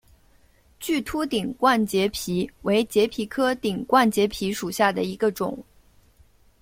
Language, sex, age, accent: Chinese, female, 30-39, 出生地：上海市